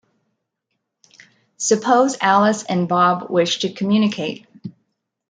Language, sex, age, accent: English, female, 40-49, United States English